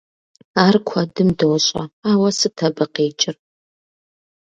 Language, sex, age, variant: Kabardian, female, 30-39, Адыгэбзэ (Къэбэрдей, Кирил, псоми зэдай)